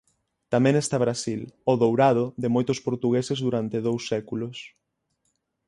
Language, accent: Galician, Oriental (común en zona oriental); Normativo (estándar)